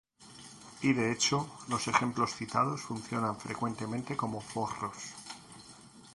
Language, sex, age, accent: Spanish, male, 40-49, España: Norte peninsular (Asturias, Castilla y León, Cantabria, País Vasco, Navarra, Aragón, La Rioja, Guadalajara, Cuenca)